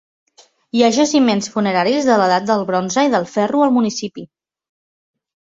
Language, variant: Catalan, Central